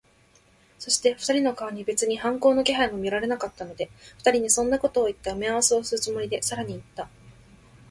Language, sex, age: Japanese, female, 19-29